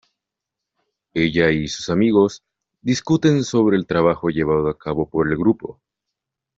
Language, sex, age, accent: Spanish, male, under 19, Andino-Pacífico: Colombia, Perú, Ecuador, oeste de Bolivia y Venezuela andina